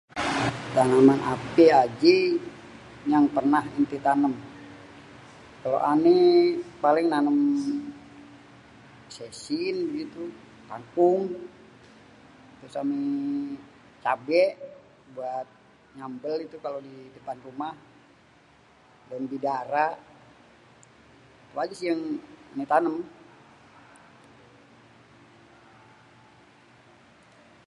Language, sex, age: Betawi, male, 40-49